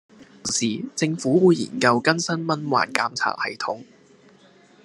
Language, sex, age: Cantonese, male, 19-29